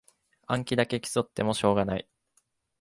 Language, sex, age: Japanese, male, 19-29